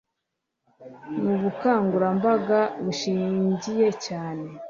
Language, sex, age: Kinyarwanda, female, 30-39